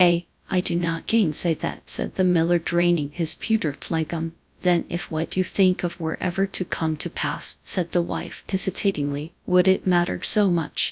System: TTS, GradTTS